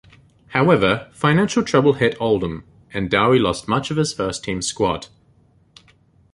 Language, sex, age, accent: English, male, 30-39, New Zealand English